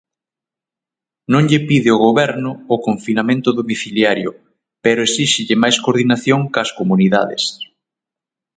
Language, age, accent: Galician, 30-39, Oriental (común en zona oriental); Normativo (estándar)